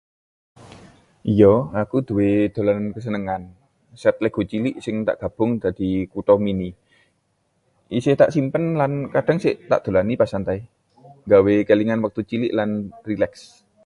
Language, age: Javanese, 30-39